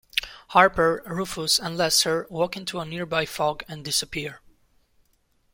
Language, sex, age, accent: English, male, 19-29, United States English